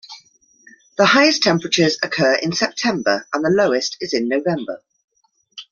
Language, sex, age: English, female, 30-39